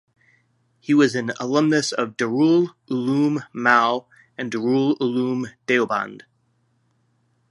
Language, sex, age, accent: English, male, 50-59, United States English